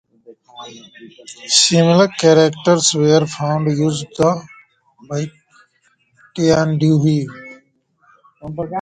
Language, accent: English, India and South Asia (India, Pakistan, Sri Lanka)